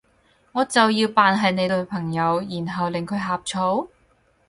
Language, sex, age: Cantonese, female, 19-29